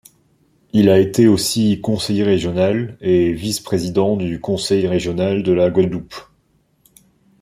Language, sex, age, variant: French, male, 19-29, Français de métropole